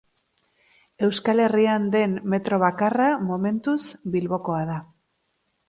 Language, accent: Basque, Mendebalekoa (Araba, Bizkaia, Gipuzkoako mendebaleko herri batzuk)